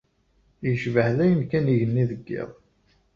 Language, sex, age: Kabyle, male, 30-39